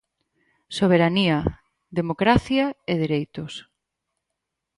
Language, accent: Galician, Normativo (estándar)